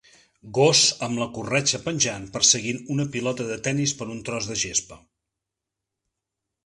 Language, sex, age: Catalan, male, 40-49